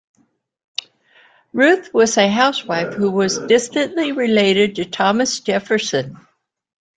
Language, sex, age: English, female, 70-79